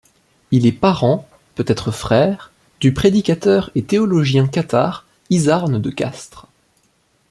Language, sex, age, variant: French, male, 19-29, Français de métropole